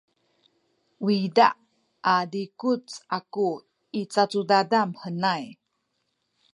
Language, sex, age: Sakizaya, female, 50-59